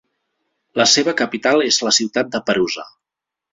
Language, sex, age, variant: Catalan, male, 30-39, Central